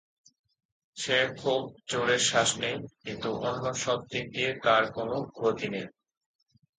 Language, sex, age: Bengali, male, 19-29